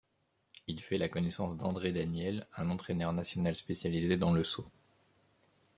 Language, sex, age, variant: French, male, 30-39, Français de métropole